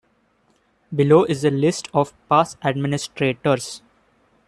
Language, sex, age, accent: English, male, 19-29, India and South Asia (India, Pakistan, Sri Lanka)